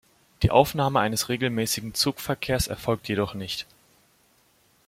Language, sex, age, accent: German, male, 19-29, Deutschland Deutsch